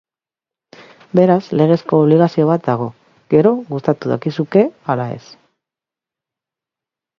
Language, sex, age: Basque, female, 40-49